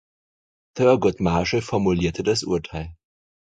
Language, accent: German, Deutschland Deutsch